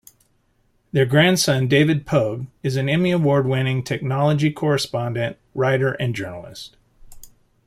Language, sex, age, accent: English, male, 50-59, United States English